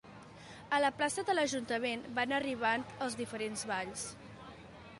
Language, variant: Catalan, Septentrional